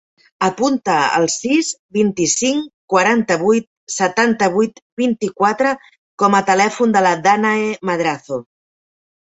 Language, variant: Catalan, Central